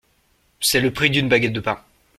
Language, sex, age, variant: French, male, 19-29, Français de métropole